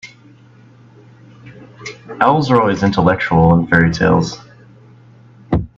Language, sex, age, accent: English, male, 19-29, United States English